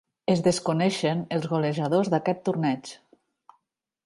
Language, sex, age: Catalan, female, 40-49